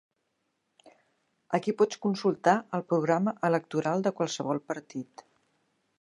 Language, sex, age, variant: Catalan, female, 60-69, Central